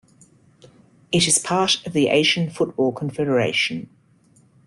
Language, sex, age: English, female, 50-59